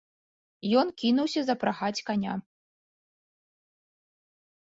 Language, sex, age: Belarusian, female, 30-39